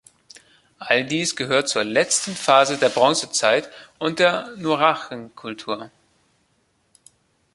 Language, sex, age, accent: German, male, 19-29, Deutschland Deutsch